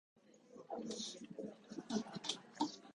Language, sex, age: Japanese, female, 19-29